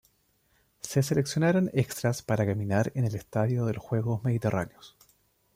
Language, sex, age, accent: Spanish, male, 40-49, Chileno: Chile, Cuyo